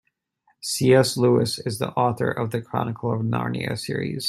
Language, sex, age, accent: English, male, 30-39, United States English